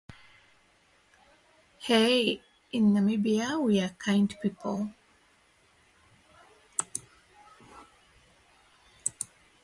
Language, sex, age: English, female, 30-39